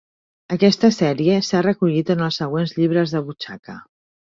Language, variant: Catalan, Central